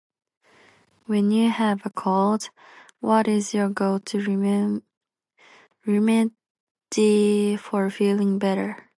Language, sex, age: English, female, under 19